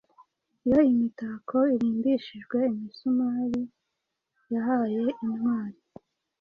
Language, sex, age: Kinyarwanda, female, 30-39